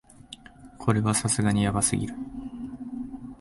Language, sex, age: Japanese, male, 19-29